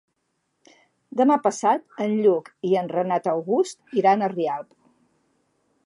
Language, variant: Catalan, Central